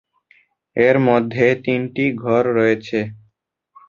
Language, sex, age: Bengali, male, 19-29